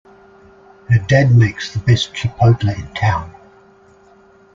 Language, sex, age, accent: English, male, 60-69, Australian English